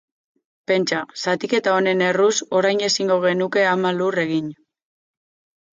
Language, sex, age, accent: Basque, female, 19-29, Mendebalekoa (Araba, Bizkaia, Gipuzkoako mendebaleko herri batzuk)